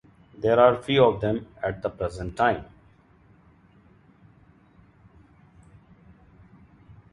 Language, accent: English, India and South Asia (India, Pakistan, Sri Lanka)